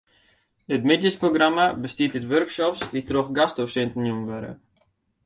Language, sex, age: Western Frisian, male, 19-29